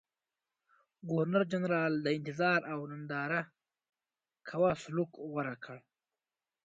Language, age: Pashto, 19-29